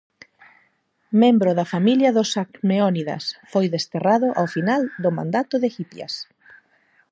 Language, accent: Galician, Normativo (estándar)